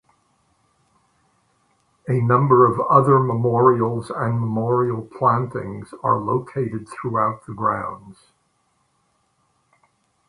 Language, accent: English, United States English